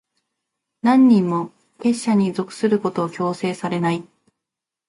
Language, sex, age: Japanese, female, 30-39